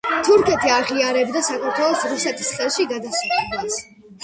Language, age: Georgian, under 19